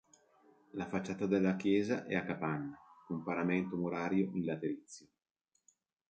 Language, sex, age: Italian, male, 40-49